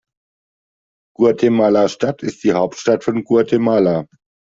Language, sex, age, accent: German, male, 50-59, Deutschland Deutsch